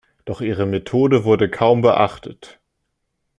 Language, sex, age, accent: German, male, under 19, Deutschland Deutsch